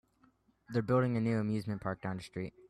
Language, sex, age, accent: English, male, 19-29, United States English